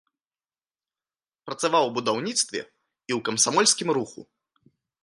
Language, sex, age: Belarusian, male, 19-29